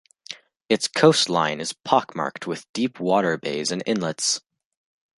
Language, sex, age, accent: English, female, under 19, United States English